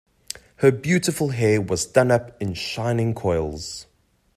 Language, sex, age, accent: English, male, 30-39, Southern African (South Africa, Zimbabwe, Namibia)